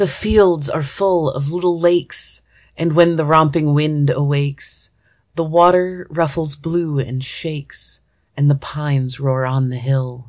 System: none